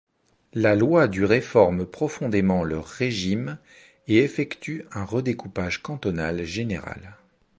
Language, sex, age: French, male, 40-49